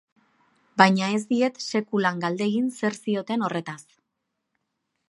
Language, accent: Basque, Mendebalekoa (Araba, Bizkaia, Gipuzkoako mendebaleko herri batzuk)